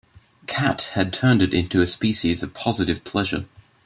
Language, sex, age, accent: English, male, under 19, Australian English